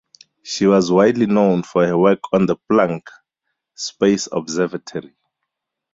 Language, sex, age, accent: English, male, 30-39, Southern African (South Africa, Zimbabwe, Namibia)